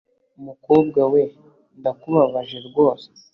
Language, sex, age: Kinyarwanda, male, under 19